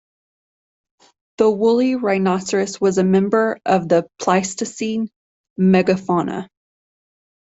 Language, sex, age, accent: English, female, 30-39, United States English